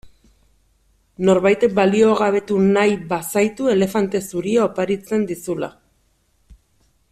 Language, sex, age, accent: Basque, female, 40-49, Mendebalekoa (Araba, Bizkaia, Gipuzkoako mendebaleko herri batzuk)